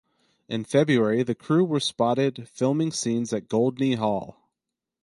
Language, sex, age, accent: English, male, 30-39, United States English